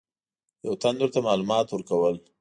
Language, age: Pashto, 40-49